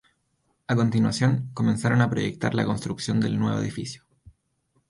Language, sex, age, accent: Spanish, male, 19-29, Chileno: Chile, Cuyo